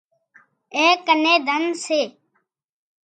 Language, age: Wadiyara Koli, under 19